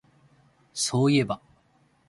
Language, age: Japanese, 19-29